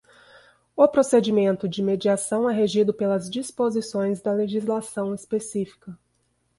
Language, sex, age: Portuguese, female, 30-39